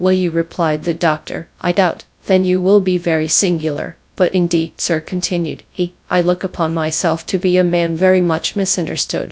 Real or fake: fake